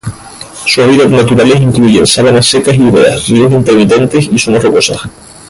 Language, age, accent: Spanish, 19-29, España: Islas Canarias